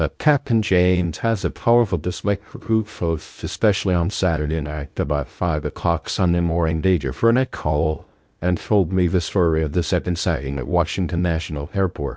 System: TTS, VITS